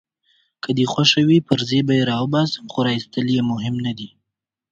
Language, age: Pashto, 19-29